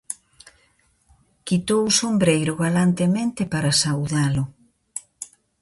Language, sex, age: Galician, female, 60-69